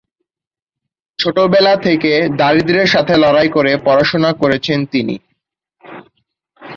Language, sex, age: Bengali, male, 19-29